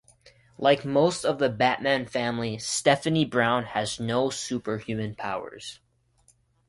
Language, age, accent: English, 19-29, United States English